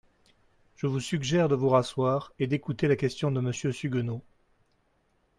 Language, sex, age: French, male, 60-69